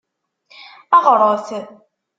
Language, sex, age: Kabyle, female, 19-29